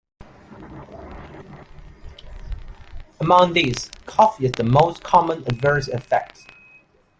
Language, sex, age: English, male, 30-39